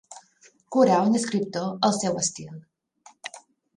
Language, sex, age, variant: Catalan, female, 30-39, Central